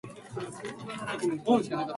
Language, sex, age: Japanese, female, 19-29